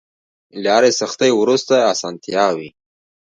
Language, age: Pashto, 19-29